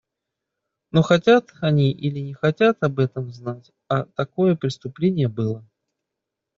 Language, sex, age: Russian, male, 30-39